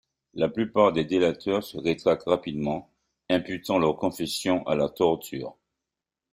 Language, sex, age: French, male, 50-59